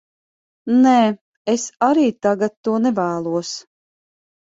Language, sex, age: Latvian, female, 40-49